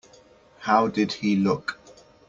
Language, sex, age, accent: English, male, 30-39, England English